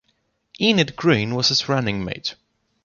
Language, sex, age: English, male, 19-29